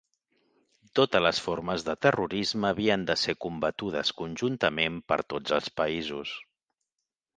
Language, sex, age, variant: Catalan, male, 40-49, Central